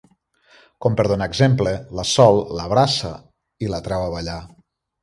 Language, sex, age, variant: Catalan, male, 40-49, Central